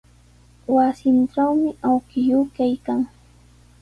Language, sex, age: Sihuas Ancash Quechua, female, 30-39